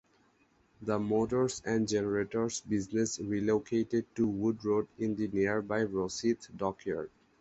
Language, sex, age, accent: English, male, 19-29, United States English